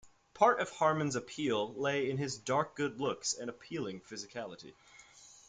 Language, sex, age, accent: English, male, 19-29, United States English